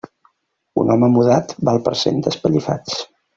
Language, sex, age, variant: Catalan, male, 30-39, Central